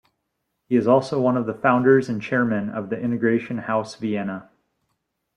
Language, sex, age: English, male, 30-39